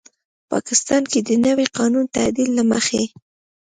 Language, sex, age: Pashto, female, 19-29